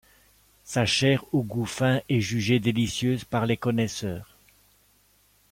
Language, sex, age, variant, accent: French, male, 50-59, Français d'Europe, Français de Belgique